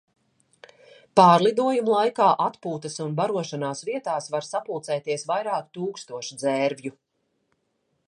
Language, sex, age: Latvian, female, 30-39